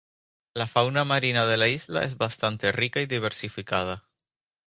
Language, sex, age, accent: Spanish, male, 19-29, España: Islas Canarias